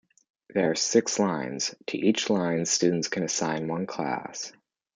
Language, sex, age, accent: English, male, under 19, Canadian English